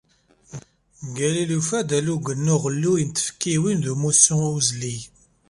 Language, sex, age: Kabyle, male, 40-49